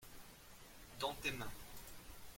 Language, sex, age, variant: French, male, 30-39, Français de métropole